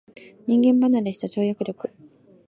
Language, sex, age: Japanese, female, 19-29